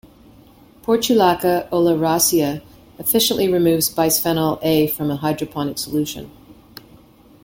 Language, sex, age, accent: English, female, 50-59, Canadian English